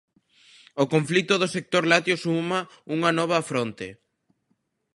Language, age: Galician, 19-29